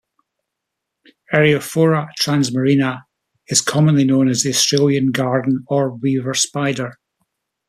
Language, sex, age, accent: English, male, 60-69, Scottish English